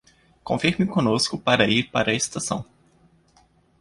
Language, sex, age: Portuguese, male, 19-29